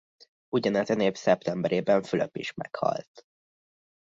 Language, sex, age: Hungarian, male, under 19